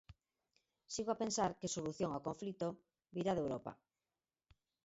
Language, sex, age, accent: Galician, female, 40-49, Central (gheada)